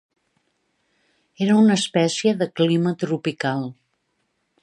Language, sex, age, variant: Catalan, female, 60-69, Central